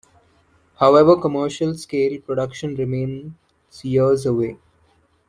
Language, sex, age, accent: English, male, 19-29, India and South Asia (India, Pakistan, Sri Lanka)